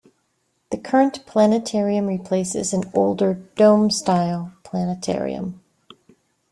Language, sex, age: English, female, 50-59